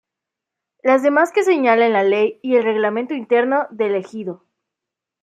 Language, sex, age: Spanish, female, 19-29